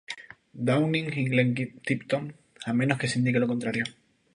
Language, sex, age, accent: Spanish, male, 19-29, España: Islas Canarias